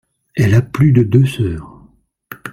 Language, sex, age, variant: French, male, 50-59, Français de métropole